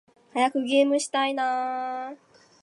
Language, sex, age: Japanese, female, 19-29